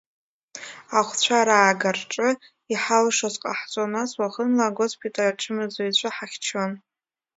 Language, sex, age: Abkhazian, female, under 19